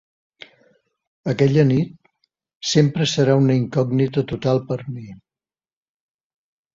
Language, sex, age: Catalan, male, 60-69